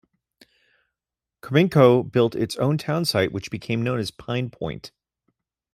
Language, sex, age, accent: English, male, 40-49, United States English